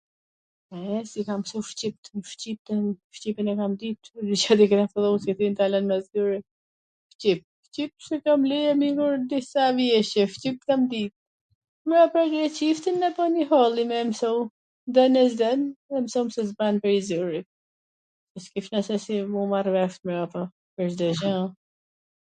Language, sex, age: Gheg Albanian, female, 40-49